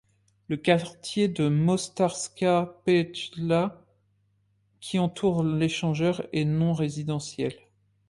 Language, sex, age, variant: French, male, 19-29, Français de métropole